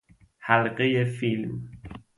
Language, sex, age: Persian, male, 19-29